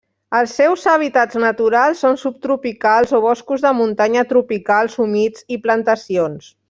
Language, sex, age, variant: Catalan, female, 40-49, Central